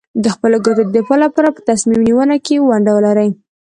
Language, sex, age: Pashto, female, under 19